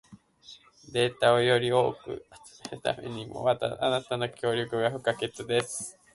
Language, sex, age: Japanese, male, 19-29